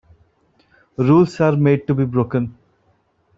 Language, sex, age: English, male, 30-39